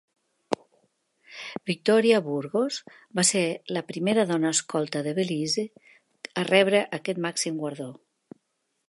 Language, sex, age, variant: Catalan, female, 60-69, Central